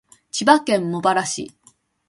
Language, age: Japanese, 40-49